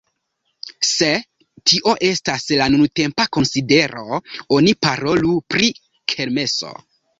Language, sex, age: Esperanto, male, 19-29